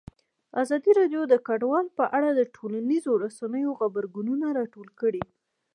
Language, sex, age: Pashto, female, 19-29